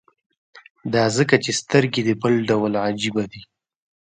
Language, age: Pashto, 19-29